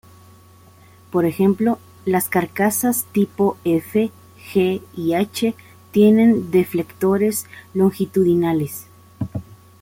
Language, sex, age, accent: Spanish, female, 30-39, México